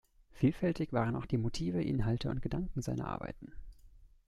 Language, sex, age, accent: German, male, 19-29, Deutschland Deutsch